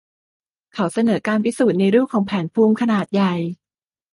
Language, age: Thai, 19-29